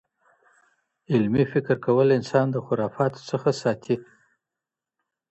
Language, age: Pashto, 50-59